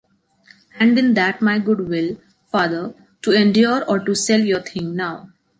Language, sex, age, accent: English, female, 19-29, India and South Asia (India, Pakistan, Sri Lanka)